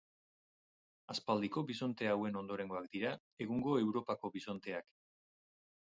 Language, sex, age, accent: Basque, male, 40-49, Mendebalekoa (Araba, Bizkaia, Gipuzkoako mendebaleko herri batzuk)